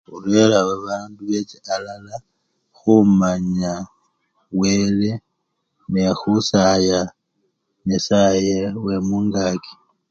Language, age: Luyia, 40-49